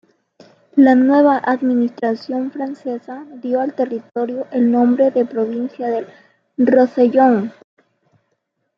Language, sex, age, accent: Spanish, female, under 19, Andino-Pacífico: Colombia, Perú, Ecuador, oeste de Bolivia y Venezuela andina